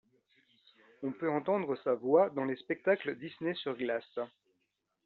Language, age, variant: French, 40-49, Français de métropole